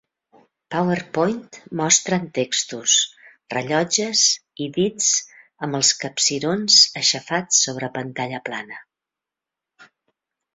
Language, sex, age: Catalan, female, 60-69